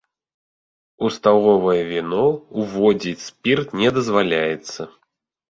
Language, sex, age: Belarusian, male, 30-39